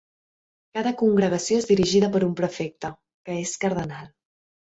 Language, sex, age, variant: Catalan, female, 19-29, Central